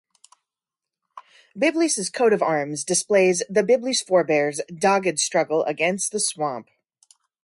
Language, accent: English, United States English